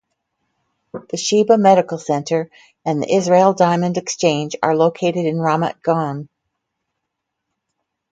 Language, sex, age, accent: English, female, 60-69, United States English